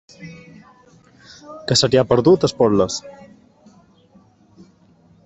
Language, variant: Catalan, Balear